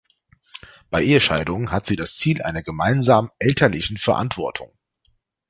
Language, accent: German, Deutschland Deutsch